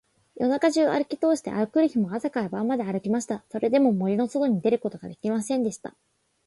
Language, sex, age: Japanese, female, 19-29